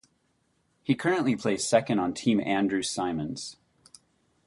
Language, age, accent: English, 30-39, United States English